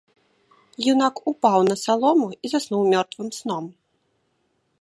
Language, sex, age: Belarusian, female, 19-29